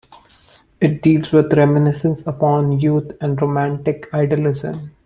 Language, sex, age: English, male, 19-29